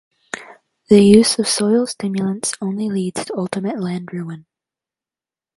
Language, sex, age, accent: English, female, under 19, United States English